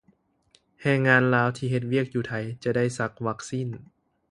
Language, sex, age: Lao, male, 19-29